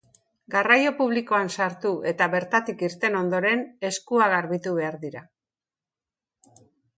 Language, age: Basque, 60-69